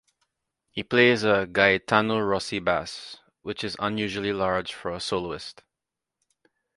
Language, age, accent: English, 30-39, West Indies and Bermuda (Bahamas, Bermuda, Jamaica, Trinidad)